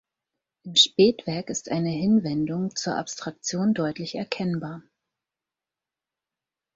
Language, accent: German, Deutschland Deutsch